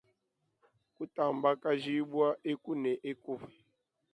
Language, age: Luba-Lulua, 19-29